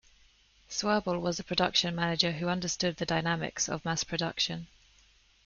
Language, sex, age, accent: English, female, 30-39, England English